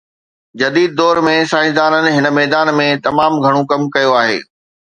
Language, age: Sindhi, 40-49